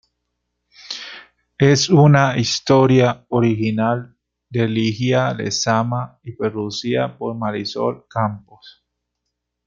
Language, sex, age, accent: Spanish, male, 30-39, Andino-Pacífico: Colombia, Perú, Ecuador, oeste de Bolivia y Venezuela andina